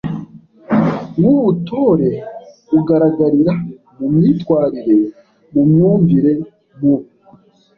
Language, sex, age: Kinyarwanda, male, 19-29